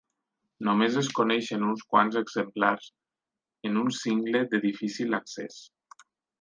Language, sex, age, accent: Catalan, male, 19-29, valencià